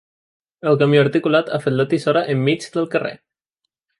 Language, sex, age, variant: Catalan, male, 19-29, Central